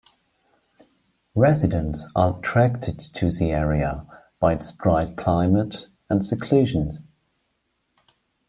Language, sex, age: English, male, 30-39